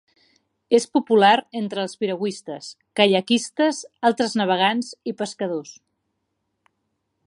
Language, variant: Catalan, Central